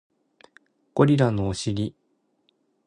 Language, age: Japanese, 19-29